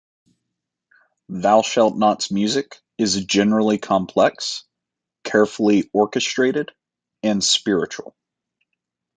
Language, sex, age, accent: English, male, 30-39, United States English